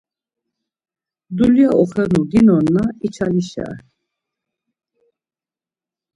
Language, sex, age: Laz, female, 50-59